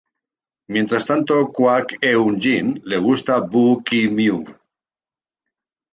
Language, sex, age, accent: Spanish, male, 50-59, España: Centro-Sur peninsular (Madrid, Toledo, Castilla-La Mancha)